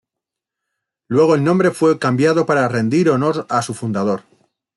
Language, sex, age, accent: Spanish, male, 40-49, España: Centro-Sur peninsular (Madrid, Toledo, Castilla-La Mancha)